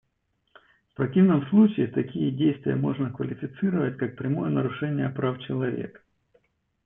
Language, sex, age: Russian, male, 40-49